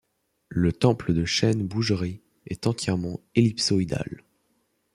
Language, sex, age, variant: French, male, under 19, Français de métropole